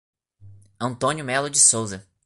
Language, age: Portuguese, under 19